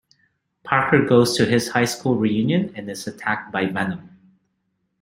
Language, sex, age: English, male, 40-49